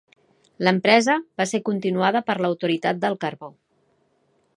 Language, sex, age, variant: Catalan, female, 50-59, Central